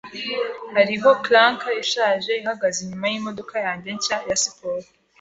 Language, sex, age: Kinyarwanda, female, 19-29